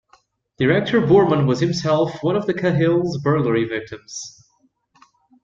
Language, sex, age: English, male, 19-29